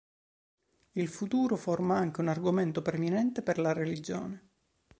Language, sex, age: Italian, male, 30-39